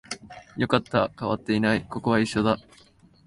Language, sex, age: Japanese, male, 19-29